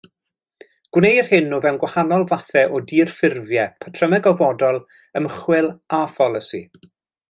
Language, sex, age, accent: Welsh, male, 40-49, Y Deyrnas Unedig Cymraeg